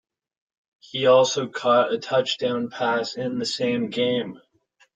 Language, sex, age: English, male, 30-39